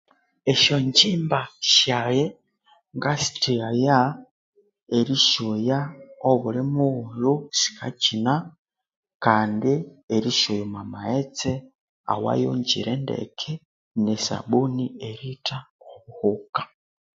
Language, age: Konzo, 19-29